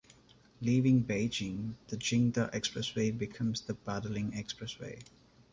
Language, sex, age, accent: English, male, 19-29, India and South Asia (India, Pakistan, Sri Lanka)